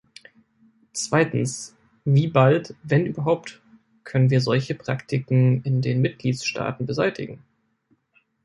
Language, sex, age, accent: German, male, 19-29, Deutschland Deutsch